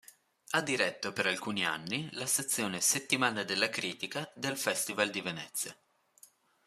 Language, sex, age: Italian, male, under 19